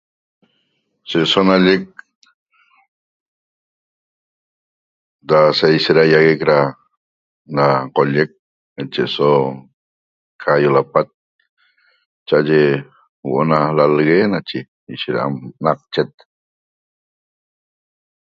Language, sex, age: Toba, male, 60-69